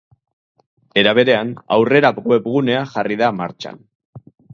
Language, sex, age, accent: Basque, male, 30-39, Mendebalekoa (Araba, Bizkaia, Gipuzkoako mendebaleko herri batzuk)